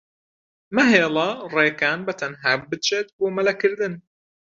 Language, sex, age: Central Kurdish, male, 19-29